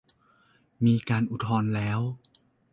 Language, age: Thai, 40-49